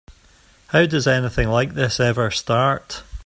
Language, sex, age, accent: English, male, 40-49, Scottish English